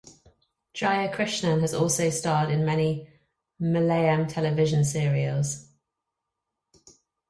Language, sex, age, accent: English, female, 40-49, England English